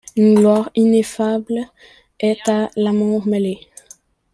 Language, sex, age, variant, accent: French, male, under 19, Français d'Amérique du Nord, Français du Canada